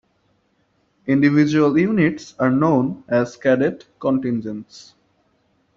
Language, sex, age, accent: English, male, 19-29, India and South Asia (India, Pakistan, Sri Lanka)